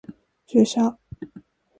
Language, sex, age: Japanese, female, 19-29